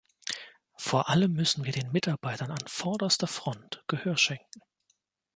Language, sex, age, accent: German, male, 30-39, Deutschland Deutsch